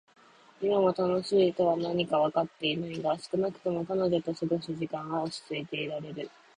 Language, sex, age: Japanese, female, under 19